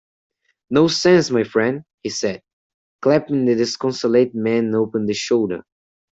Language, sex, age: English, male, under 19